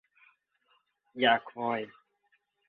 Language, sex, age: Thai, male, 19-29